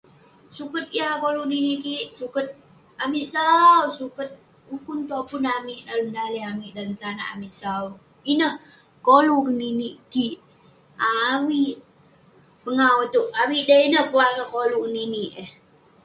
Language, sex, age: Western Penan, female, under 19